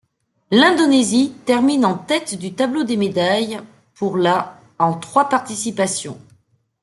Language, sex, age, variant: French, female, 40-49, Français de métropole